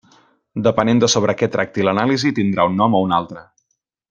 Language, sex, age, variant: Catalan, male, 19-29, Central